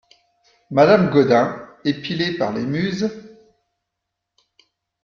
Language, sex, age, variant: French, male, 40-49, Français de métropole